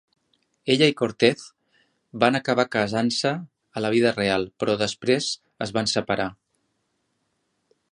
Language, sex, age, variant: Catalan, male, 40-49, Central